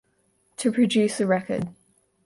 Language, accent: English, Australian English